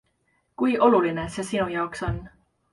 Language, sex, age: Estonian, female, 19-29